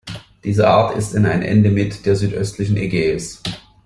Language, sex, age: German, male, 30-39